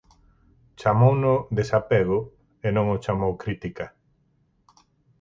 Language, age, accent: Galician, 40-49, Oriental (común en zona oriental)